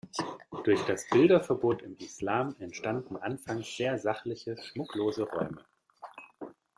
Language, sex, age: German, male, 30-39